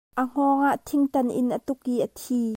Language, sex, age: Hakha Chin, female, 19-29